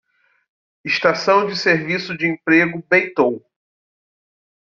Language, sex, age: Portuguese, male, 40-49